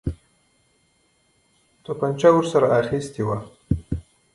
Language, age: Pashto, 30-39